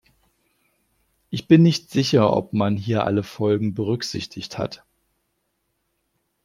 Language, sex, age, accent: German, male, 40-49, Deutschland Deutsch